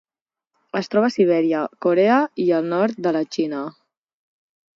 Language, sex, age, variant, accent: Catalan, female, 19-29, Central, central